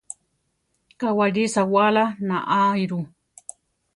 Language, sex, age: Central Tarahumara, female, 50-59